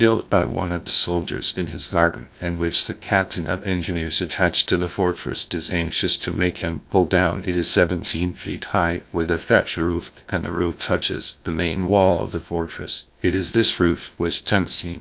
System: TTS, GlowTTS